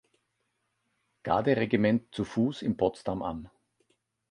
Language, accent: German, Österreichisches Deutsch